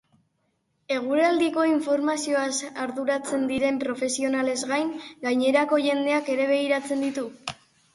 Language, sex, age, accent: Basque, female, 40-49, Mendebalekoa (Araba, Bizkaia, Gipuzkoako mendebaleko herri batzuk)